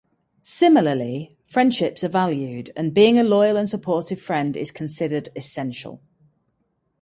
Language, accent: English, England English